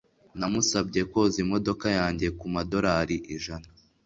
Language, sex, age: Kinyarwanda, male, under 19